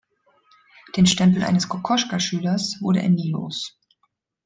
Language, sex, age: German, female, 30-39